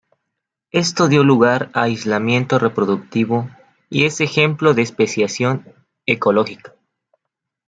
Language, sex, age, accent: Spanish, male, 19-29, México